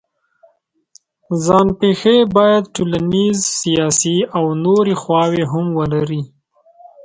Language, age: Pashto, 19-29